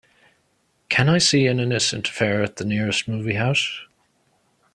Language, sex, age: English, male, 19-29